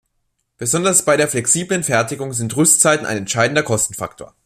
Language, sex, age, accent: German, male, under 19, Deutschland Deutsch